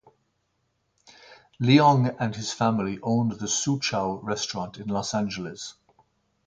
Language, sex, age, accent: English, male, 50-59, Irish English